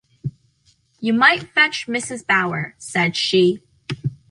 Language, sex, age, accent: English, female, under 19, United States English